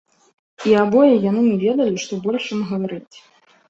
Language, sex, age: Belarusian, female, 19-29